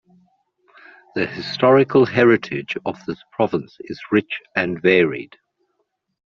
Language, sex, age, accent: English, male, 50-59, England English